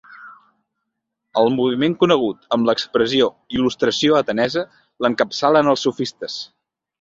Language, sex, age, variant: Catalan, male, 30-39, Central